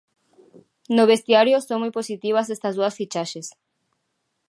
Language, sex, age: Galician, female, 19-29